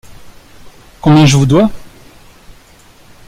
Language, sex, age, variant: French, male, 40-49, Français de métropole